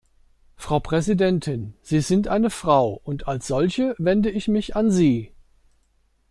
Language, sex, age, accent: German, male, 50-59, Deutschland Deutsch